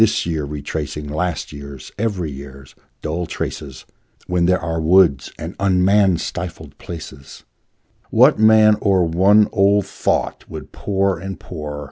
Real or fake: real